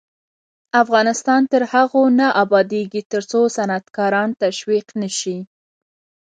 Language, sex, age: Pashto, female, 19-29